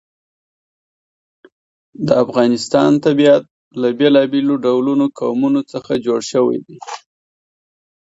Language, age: Pashto, 30-39